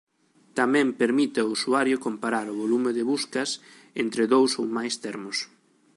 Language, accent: Galician, Oriental (común en zona oriental)